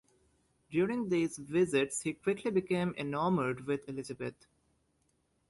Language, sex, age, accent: English, male, 19-29, England English